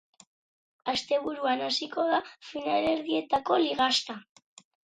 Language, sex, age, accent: Basque, female, under 19, Erdialdekoa edo Nafarra (Gipuzkoa, Nafarroa)